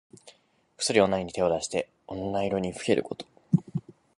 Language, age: Japanese, 19-29